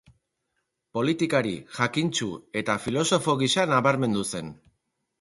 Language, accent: Basque, Erdialdekoa edo Nafarra (Gipuzkoa, Nafarroa)